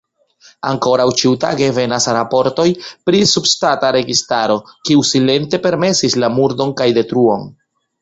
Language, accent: Esperanto, Internacia